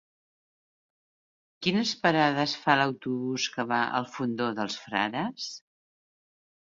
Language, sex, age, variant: Catalan, female, 60-69, Central